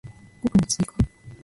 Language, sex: Japanese, female